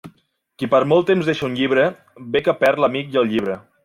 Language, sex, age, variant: Catalan, male, 30-39, Central